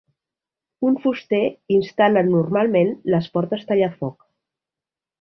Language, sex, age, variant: Catalan, female, 40-49, Nord-Occidental